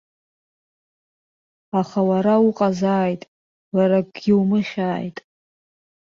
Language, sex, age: Abkhazian, female, 19-29